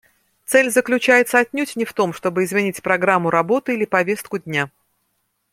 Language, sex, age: Russian, female, 50-59